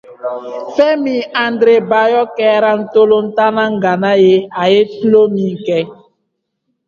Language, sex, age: Dyula, male, 19-29